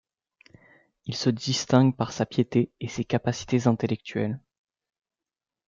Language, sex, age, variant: French, male, 19-29, Français de métropole